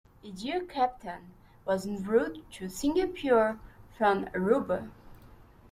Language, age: English, 19-29